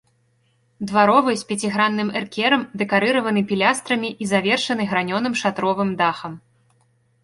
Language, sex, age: Belarusian, female, 19-29